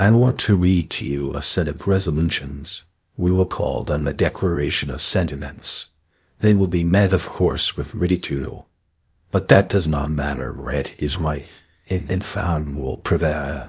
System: TTS, VITS